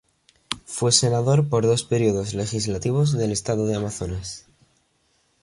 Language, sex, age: Spanish, male, under 19